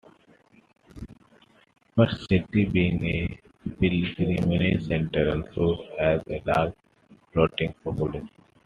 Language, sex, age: English, male, 19-29